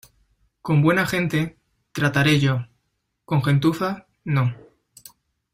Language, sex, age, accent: Spanish, male, 19-29, España: Centro-Sur peninsular (Madrid, Toledo, Castilla-La Mancha)